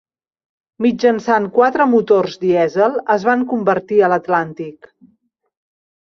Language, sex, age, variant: Catalan, female, 50-59, Central